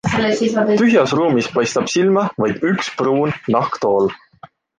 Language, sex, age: Estonian, male, 19-29